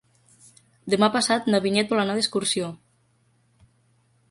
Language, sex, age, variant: Catalan, female, 19-29, Nord-Occidental